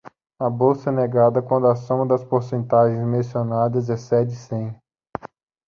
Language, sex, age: Portuguese, male, 19-29